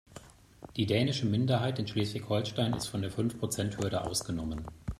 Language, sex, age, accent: German, male, 40-49, Deutschland Deutsch